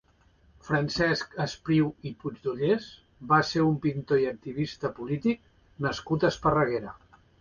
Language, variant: Catalan, Central